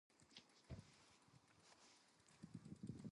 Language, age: English, 19-29